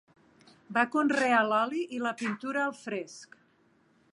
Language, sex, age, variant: Catalan, female, 50-59, Nord-Occidental